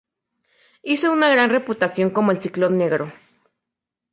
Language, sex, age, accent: Spanish, female, 19-29, México